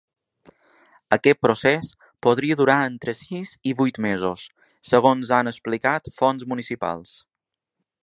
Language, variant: Catalan, Balear